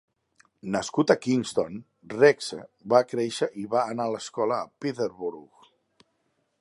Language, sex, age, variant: Catalan, male, 30-39, Central